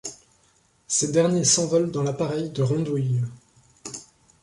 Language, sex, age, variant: French, male, 19-29, Français de métropole